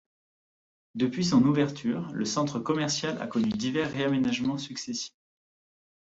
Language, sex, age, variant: French, male, 19-29, Français de métropole